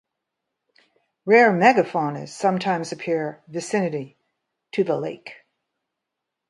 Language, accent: English, United States English